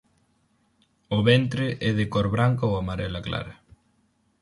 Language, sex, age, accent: Galician, male, 19-29, Atlántico (seseo e gheada)